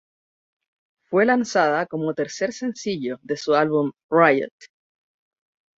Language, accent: Spanish, Chileno: Chile, Cuyo